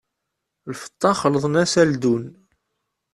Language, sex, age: Kabyle, male, 30-39